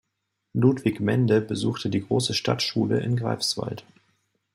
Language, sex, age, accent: German, male, 30-39, Deutschland Deutsch